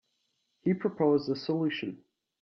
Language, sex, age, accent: English, male, under 19, United States English